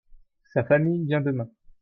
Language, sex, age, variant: French, male, 19-29, Français de métropole